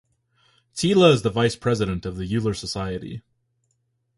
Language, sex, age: English, male, 19-29